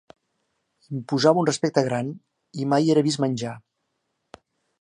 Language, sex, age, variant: Catalan, male, 50-59, Central